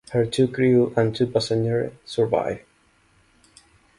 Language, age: English, 19-29